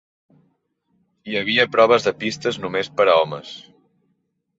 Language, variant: Catalan, Central